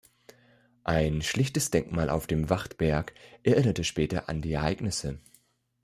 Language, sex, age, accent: German, male, 30-39, Deutschland Deutsch